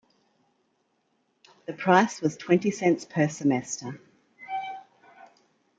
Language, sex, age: English, female, 40-49